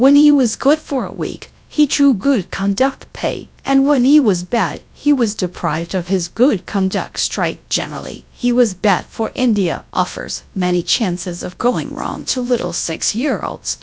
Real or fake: fake